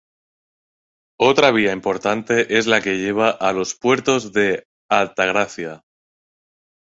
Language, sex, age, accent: Spanish, male, 30-39, España: Norte peninsular (Asturias, Castilla y León, Cantabria, País Vasco, Navarra, Aragón, La Rioja, Guadalajara, Cuenca)